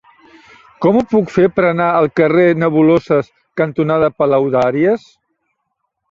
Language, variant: Catalan, Central